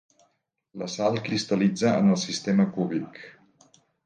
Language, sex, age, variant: Catalan, male, 60-69, Central